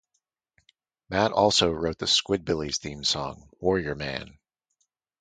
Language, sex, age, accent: English, male, 30-39, United States English